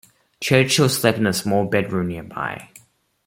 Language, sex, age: English, male, 19-29